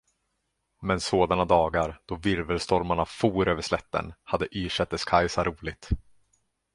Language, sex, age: Swedish, male, 30-39